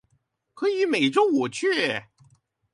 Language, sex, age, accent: Chinese, male, 19-29, 出生地：臺北市